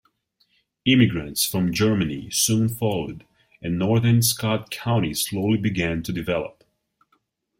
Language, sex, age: English, male, 30-39